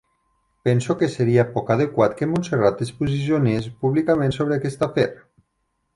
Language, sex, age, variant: Catalan, male, 30-39, Nord-Occidental